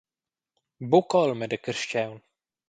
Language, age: Romansh, 30-39